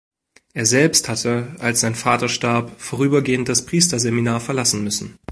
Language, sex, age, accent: German, male, 19-29, Deutschland Deutsch